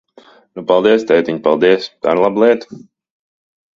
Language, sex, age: Latvian, male, 30-39